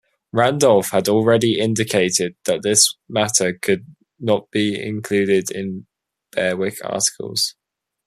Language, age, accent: English, 19-29, England English